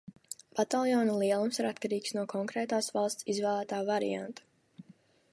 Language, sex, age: Latvian, female, under 19